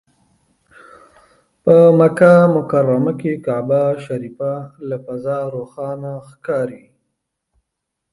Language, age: Pashto, 30-39